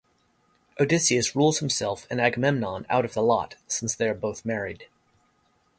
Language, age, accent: English, 50-59, United States English